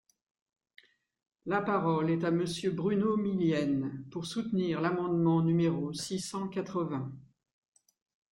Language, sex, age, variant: French, female, 60-69, Français de métropole